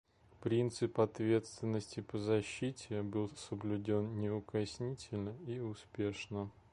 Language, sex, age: Russian, male, 30-39